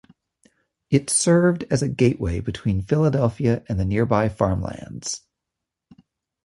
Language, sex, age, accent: English, male, 50-59, United States English